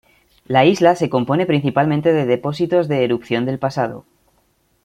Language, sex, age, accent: Spanish, male, 19-29, España: Centro-Sur peninsular (Madrid, Toledo, Castilla-La Mancha)